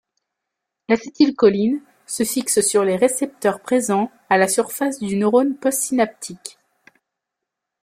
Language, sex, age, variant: French, female, 30-39, Français de métropole